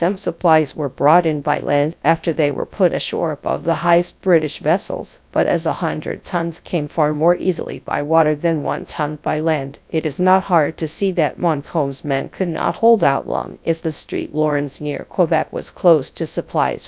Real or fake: fake